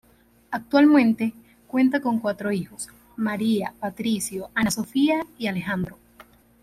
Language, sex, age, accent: Spanish, female, 19-29, Caribe: Cuba, Venezuela, Puerto Rico, República Dominicana, Panamá, Colombia caribeña, México caribeño, Costa del golfo de México